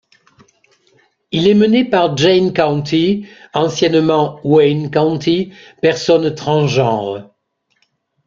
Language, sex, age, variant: French, male, 50-59, Français de métropole